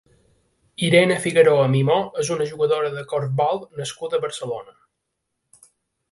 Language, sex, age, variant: Catalan, male, 30-39, Balear